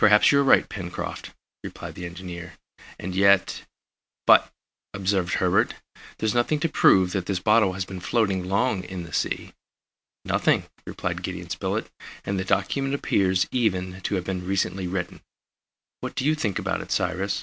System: none